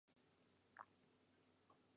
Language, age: Adamawa Fulfulde, 19-29